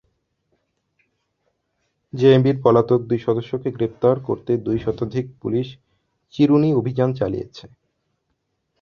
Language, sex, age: Bengali, male, 30-39